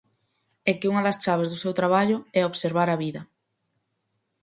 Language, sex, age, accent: Galician, female, 19-29, Normativo (estándar)